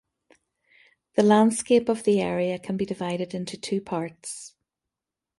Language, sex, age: English, female, 50-59